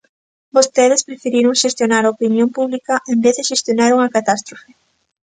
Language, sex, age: Galician, female, 19-29